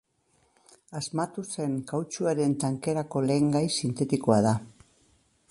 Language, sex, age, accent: Basque, female, 60-69, Mendebalekoa (Araba, Bizkaia, Gipuzkoako mendebaleko herri batzuk)